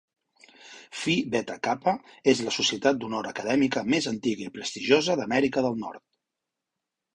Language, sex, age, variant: Catalan, male, 40-49, Central